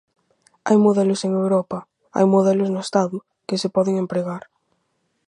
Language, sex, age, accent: Galician, female, under 19, Normativo (estándar)